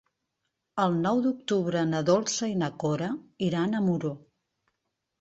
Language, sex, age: Catalan, female, 50-59